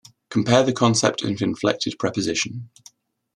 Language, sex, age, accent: English, male, 19-29, England English